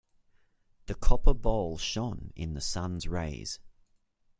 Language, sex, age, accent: English, male, 50-59, Australian English